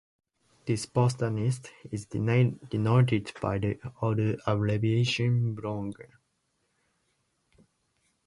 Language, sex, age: English, male, 19-29